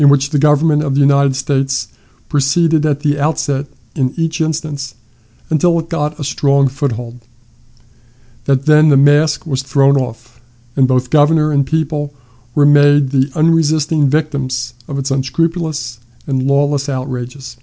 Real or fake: real